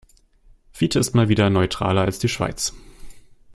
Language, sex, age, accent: German, male, 19-29, Deutschland Deutsch